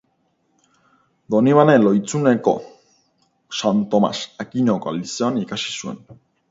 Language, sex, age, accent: Basque, male, 19-29, Mendebalekoa (Araba, Bizkaia, Gipuzkoako mendebaleko herri batzuk)